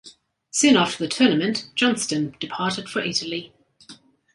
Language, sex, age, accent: English, female, 50-59, Australian English